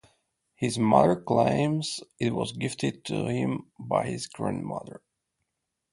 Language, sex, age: English, male, 30-39